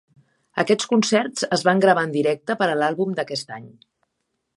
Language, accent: Catalan, central; nord-occidental